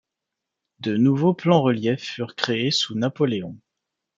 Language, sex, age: French, male, 30-39